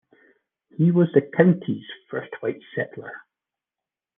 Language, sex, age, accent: English, male, 40-49, Scottish English